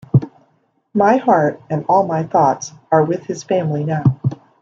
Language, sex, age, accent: English, female, 50-59, United States English